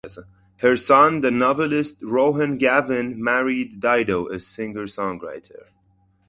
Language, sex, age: English, male, 19-29